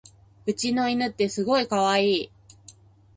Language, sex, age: Japanese, female, 30-39